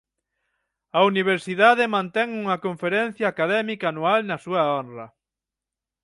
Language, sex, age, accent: Galician, male, 30-39, Atlántico (seseo e gheada); Central (gheada); Normativo (estándar)